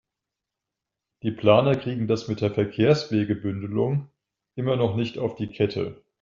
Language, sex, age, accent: German, male, 50-59, Deutschland Deutsch